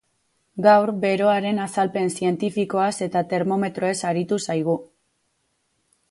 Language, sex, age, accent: Basque, female, 19-29, Mendebalekoa (Araba, Bizkaia, Gipuzkoako mendebaleko herri batzuk)